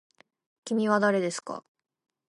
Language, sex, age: Japanese, female, 19-29